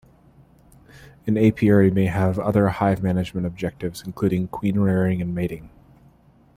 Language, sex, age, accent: English, male, 19-29, United States English